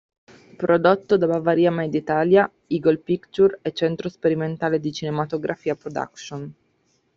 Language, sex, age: Italian, female, 30-39